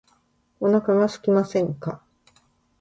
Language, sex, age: Japanese, female, 50-59